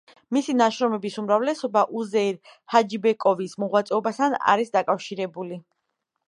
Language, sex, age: Georgian, female, 19-29